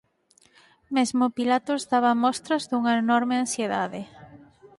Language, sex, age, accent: Galician, female, 19-29, Normativo (estándar)